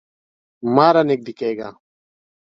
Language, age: Pashto, 40-49